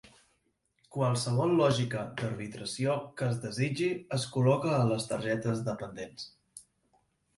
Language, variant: Catalan, Central